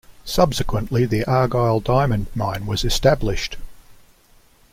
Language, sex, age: English, male, 60-69